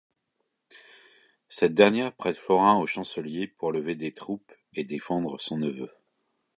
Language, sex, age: French, male, 40-49